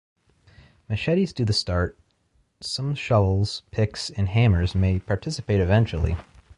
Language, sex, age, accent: English, male, 19-29, United States English